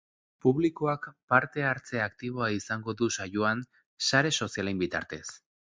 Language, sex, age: Basque, male, 40-49